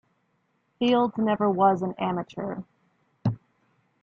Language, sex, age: English, female, 19-29